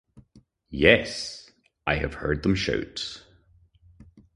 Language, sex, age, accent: English, male, 30-39, Scottish English